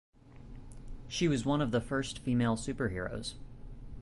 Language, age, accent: English, 19-29, United States English